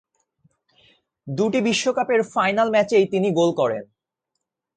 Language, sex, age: Bengali, male, 19-29